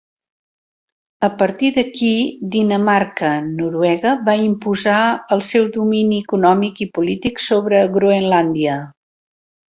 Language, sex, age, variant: Catalan, female, 60-69, Central